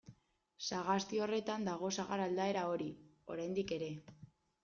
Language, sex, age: Basque, female, 19-29